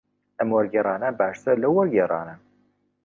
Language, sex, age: Central Kurdish, male, 19-29